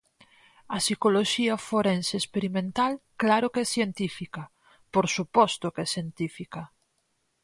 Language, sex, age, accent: Galician, female, 30-39, Atlántico (seseo e gheada)